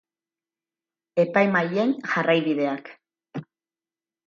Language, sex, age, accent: Basque, female, 40-49, Mendebalekoa (Araba, Bizkaia, Gipuzkoako mendebaleko herri batzuk)